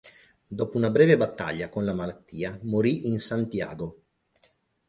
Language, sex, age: Italian, male, 30-39